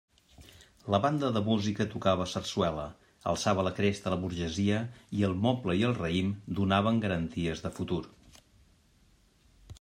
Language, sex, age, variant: Catalan, male, 50-59, Central